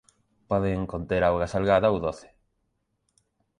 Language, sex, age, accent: Galician, male, 30-39, Normativo (estándar)